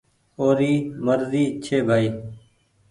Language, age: Goaria, 19-29